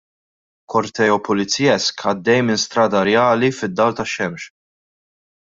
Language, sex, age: Maltese, male, 19-29